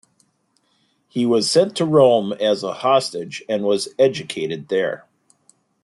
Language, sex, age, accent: English, male, 60-69, United States English